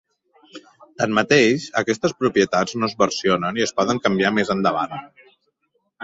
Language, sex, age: Catalan, male, 40-49